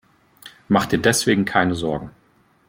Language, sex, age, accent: German, male, 30-39, Deutschland Deutsch